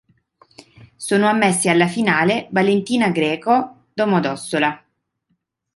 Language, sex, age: Italian, female, 30-39